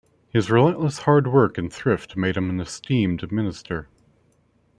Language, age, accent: English, 40-49, United States English